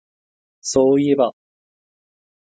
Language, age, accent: Japanese, 19-29, 関西弁